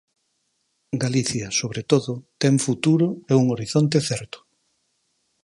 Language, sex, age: Galician, male, 50-59